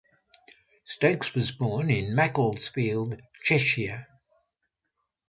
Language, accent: English, Australian English